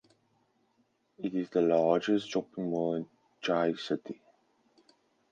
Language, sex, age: English, female, 19-29